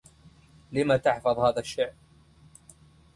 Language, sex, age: Arabic, male, 19-29